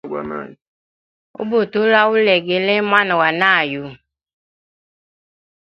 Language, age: Hemba, 19-29